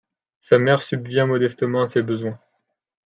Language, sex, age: French, male, 19-29